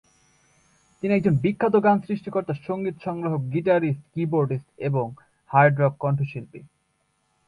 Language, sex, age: Bengali, male, 19-29